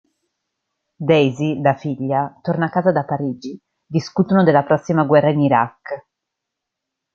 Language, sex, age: Italian, female, 30-39